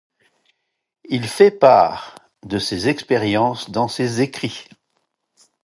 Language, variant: French, Français de métropole